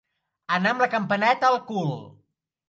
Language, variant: Catalan, Central